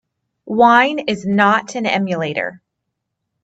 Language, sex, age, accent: English, female, 30-39, United States English